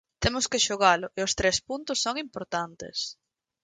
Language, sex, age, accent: Galician, female, 19-29, Normativo (estándar)